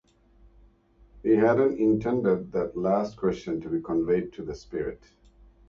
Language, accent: English, United States English